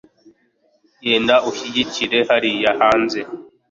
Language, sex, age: Kinyarwanda, male, 19-29